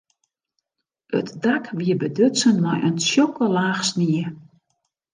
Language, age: Western Frisian, 60-69